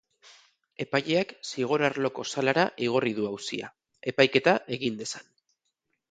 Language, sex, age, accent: Basque, male, 40-49, Mendebalekoa (Araba, Bizkaia, Gipuzkoako mendebaleko herri batzuk)